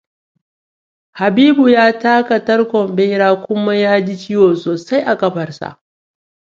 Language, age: Hausa, 19-29